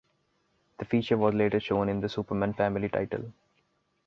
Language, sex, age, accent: English, male, 19-29, India and South Asia (India, Pakistan, Sri Lanka)